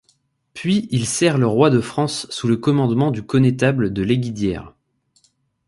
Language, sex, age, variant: French, male, 19-29, Français de métropole